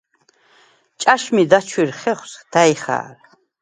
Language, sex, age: Svan, female, 70-79